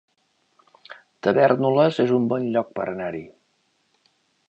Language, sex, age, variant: Catalan, male, 50-59, Central